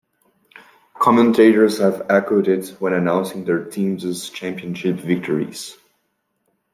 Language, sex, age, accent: English, male, 19-29, United States English